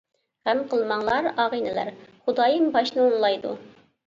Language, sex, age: Uyghur, female, 19-29